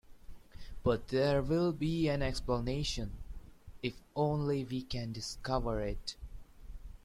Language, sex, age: English, male, 19-29